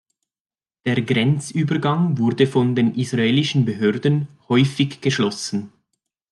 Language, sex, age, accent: German, male, 30-39, Schweizerdeutsch